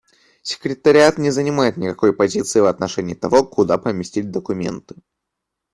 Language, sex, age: Russian, male, 19-29